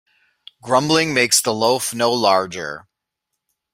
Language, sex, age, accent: English, male, 40-49, United States English